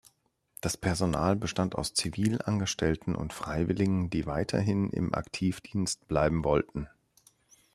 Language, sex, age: German, male, 30-39